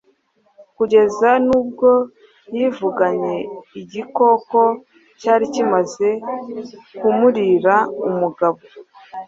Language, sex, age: Kinyarwanda, female, 30-39